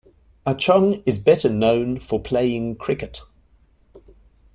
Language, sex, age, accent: English, male, 40-49, Southern African (South Africa, Zimbabwe, Namibia)